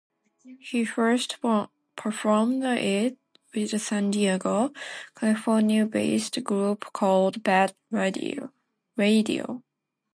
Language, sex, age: English, female, 19-29